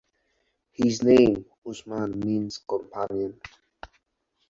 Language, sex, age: English, male, 19-29